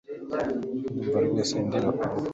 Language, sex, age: Kinyarwanda, male, 19-29